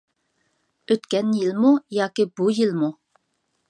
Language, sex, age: Uyghur, female, 40-49